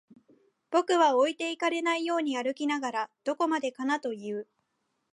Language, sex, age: Japanese, female, 19-29